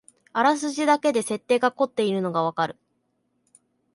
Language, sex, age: Japanese, male, 19-29